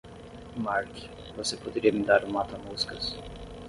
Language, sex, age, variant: Portuguese, male, 19-29, Portuguese (Brasil)